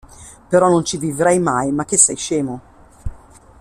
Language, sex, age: Italian, female, 50-59